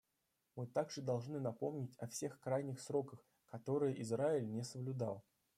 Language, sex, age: Russian, male, 19-29